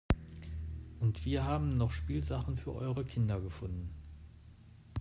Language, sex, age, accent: German, male, 40-49, Deutschland Deutsch